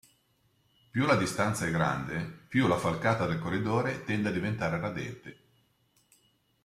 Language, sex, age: Italian, male, 60-69